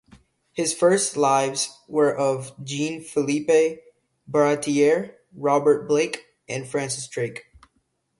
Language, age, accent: English, under 19, United States English